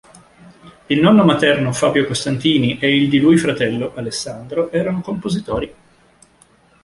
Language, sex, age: Italian, male, 50-59